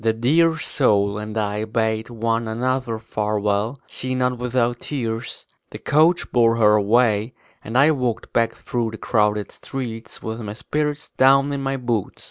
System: none